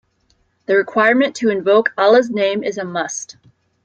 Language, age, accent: English, 30-39, United States English